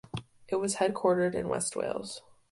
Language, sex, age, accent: English, female, under 19, United States English